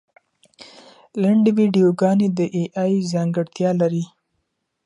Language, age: Pashto, 19-29